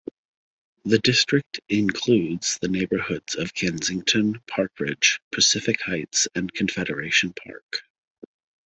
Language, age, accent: English, 30-39, Canadian English